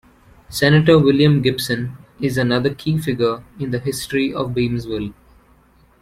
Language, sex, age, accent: English, male, 19-29, India and South Asia (India, Pakistan, Sri Lanka)